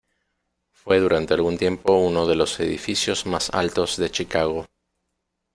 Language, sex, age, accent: Spanish, male, 40-49, Andino-Pacífico: Colombia, Perú, Ecuador, oeste de Bolivia y Venezuela andina